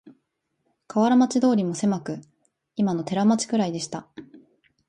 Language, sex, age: Japanese, female, 19-29